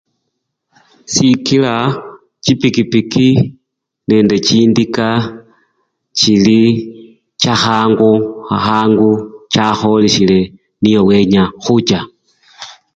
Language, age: Luyia, 50-59